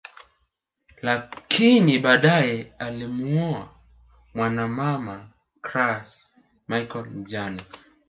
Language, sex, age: Swahili, male, 19-29